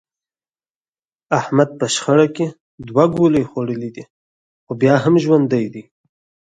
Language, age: Pashto, 19-29